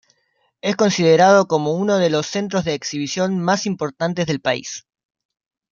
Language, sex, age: Spanish, male, 19-29